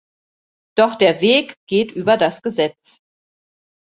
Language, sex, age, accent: German, female, 40-49, Deutschland Deutsch